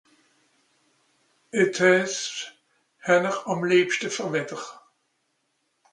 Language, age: Swiss German, 60-69